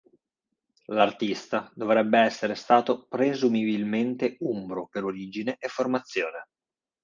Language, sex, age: Italian, male, 30-39